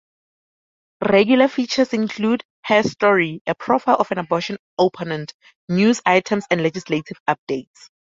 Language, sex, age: English, female, 19-29